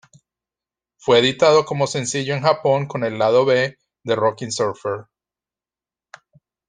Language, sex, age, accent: Spanish, male, 40-49, Andino-Pacífico: Colombia, Perú, Ecuador, oeste de Bolivia y Venezuela andina